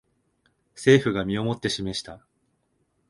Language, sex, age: Japanese, male, 19-29